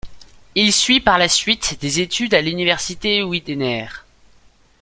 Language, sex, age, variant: French, male, under 19, Français de métropole